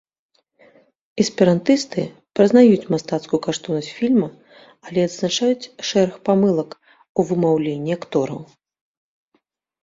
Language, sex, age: Belarusian, female, 30-39